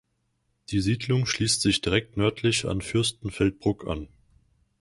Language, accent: German, Deutschland Deutsch